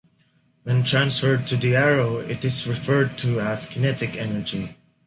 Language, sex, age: English, male, 19-29